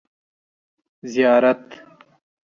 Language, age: Pashto, 19-29